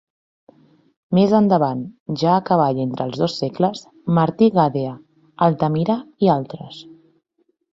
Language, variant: Catalan, Central